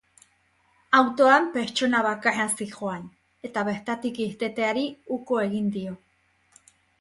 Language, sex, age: Basque, female, 40-49